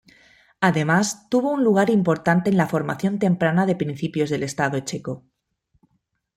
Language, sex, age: Spanish, female, 30-39